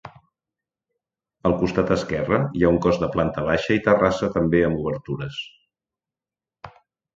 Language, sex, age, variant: Catalan, male, 40-49, Central